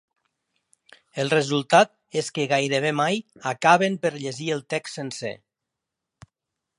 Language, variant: Catalan, Nord-Occidental